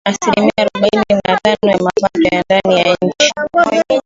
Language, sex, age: Swahili, female, 19-29